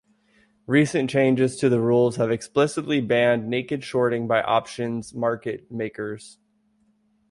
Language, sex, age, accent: English, male, 30-39, United States English